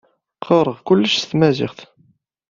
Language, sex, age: Kabyle, male, 19-29